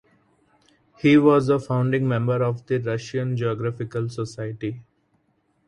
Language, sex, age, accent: English, male, 19-29, India and South Asia (India, Pakistan, Sri Lanka)